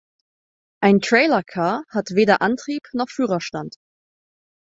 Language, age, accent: German, 19-29, Deutschland Deutsch